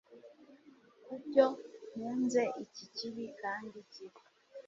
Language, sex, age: Kinyarwanda, female, 30-39